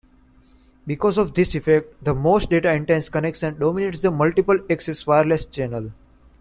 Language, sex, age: English, male, 19-29